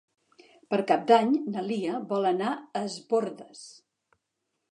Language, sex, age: Catalan, female, 60-69